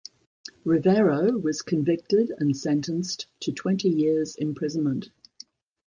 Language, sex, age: English, female, 70-79